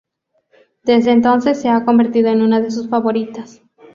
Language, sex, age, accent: Spanish, female, under 19, México